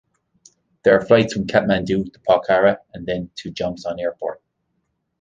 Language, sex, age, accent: English, male, 30-39, Irish English